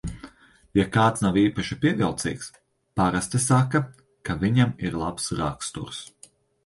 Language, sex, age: Latvian, male, 30-39